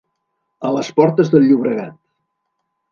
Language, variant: Catalan, Septentrional